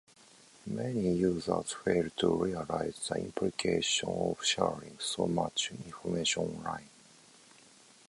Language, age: English, 50-59